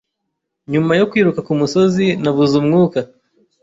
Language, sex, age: Kinyarwanda, male, 30-39